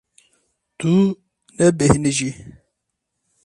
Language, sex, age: Kurdish, male, 30-39